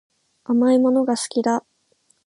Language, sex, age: Japanese, female, 19-29